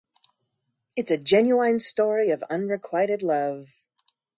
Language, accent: English, United States English